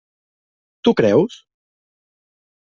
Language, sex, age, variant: Catalan, male, 19-29, Central